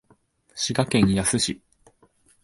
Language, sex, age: Japanese, male, 19-29